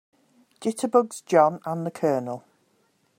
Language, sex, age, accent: English, female, 50-59, England English